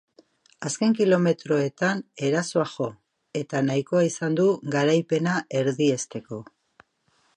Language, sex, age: Basque, female, 50-59